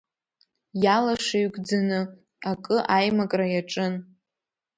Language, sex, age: Abkhazian, female, under 19